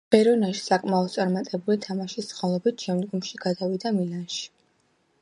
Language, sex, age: Georgian, female, 19-29